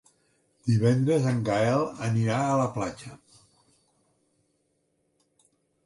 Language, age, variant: Catalan, 60-69, Central